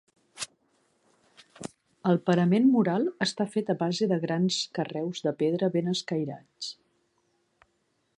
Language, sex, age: Catalan, female, 50-59